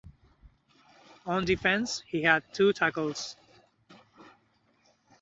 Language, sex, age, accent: English, male, 30-39, Australian English